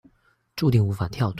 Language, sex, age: Chinese, male, 19-29